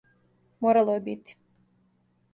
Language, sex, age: Serbian, female, 19-29